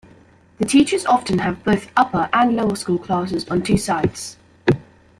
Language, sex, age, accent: English, female, under 19, England English